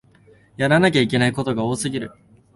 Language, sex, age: Japanese, male, 19-29